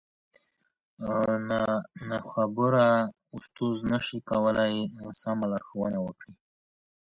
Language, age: Pashto, 19-29